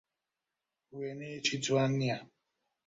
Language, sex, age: Central Kurdish, male, 30-39